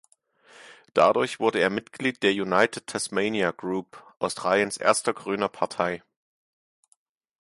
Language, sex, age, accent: German, male, 30-39, Deutschland Deutsch